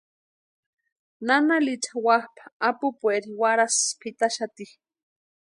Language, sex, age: Western Highland Purepecha, female, 19-29